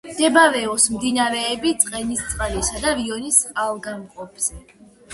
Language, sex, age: Georgian, female, 90+